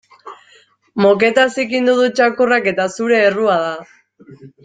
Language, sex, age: Basque, female, 19-29